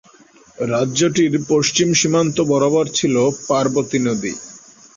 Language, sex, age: Bengali, male, 19-29